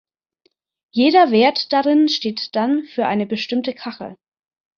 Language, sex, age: German, female, 30-39